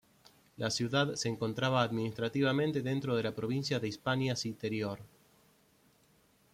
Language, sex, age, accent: Spanish, male, 30-39, Rioplatense: Argentina, Uruguay, este de Bolivia, Paraguay